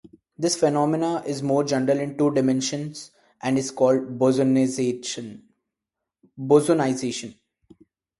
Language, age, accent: English, 19-29, India and South Asia (India, Pakistan, Sri Lanka)